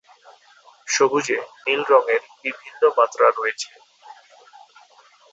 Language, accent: Bengali, Bangla